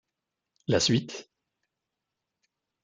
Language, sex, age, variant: French, male, 30-39, Français de métropole